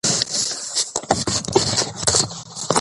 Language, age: Pashto, 19-29